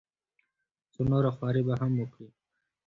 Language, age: Pashto, 19-29